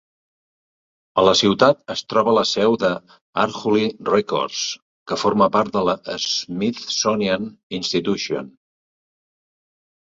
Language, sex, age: Catalan, male, 50-59